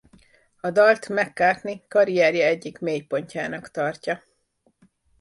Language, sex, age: Hungarian, female, 40-49